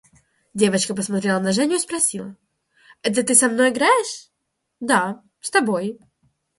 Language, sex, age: Russian, female, under 19